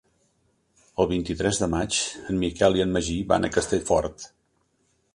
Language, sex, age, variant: Catalan, male, 60-69, Central